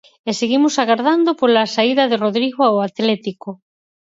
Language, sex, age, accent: Galician, female, 50-59, Central (gheada)